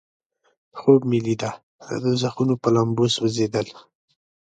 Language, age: Pashto, 19-29